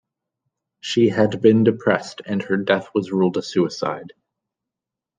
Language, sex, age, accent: English, male, 30-39, Canadian English